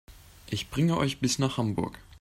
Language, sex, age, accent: German, male, 19-29, Deutschland Deutsch